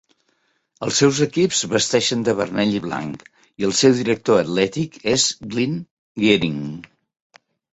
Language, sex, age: Catalan, male, 70-79